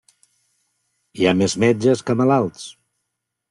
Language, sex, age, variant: Catalan, male, 50-59, Central